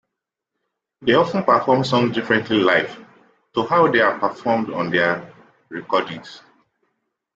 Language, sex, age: English, male, 30-39